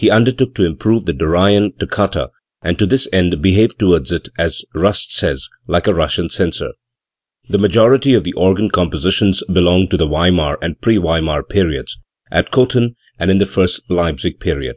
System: none